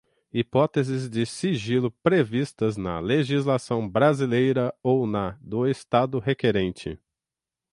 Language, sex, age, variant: Portuguese, male, 30-39, Portuguese (Brasil)